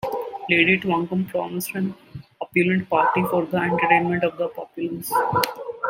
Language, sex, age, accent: English, male, 19-29, India and South Asia (India, Pakistan, Sri Lanka)